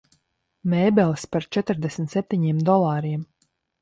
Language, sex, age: Latvian, female, 30-39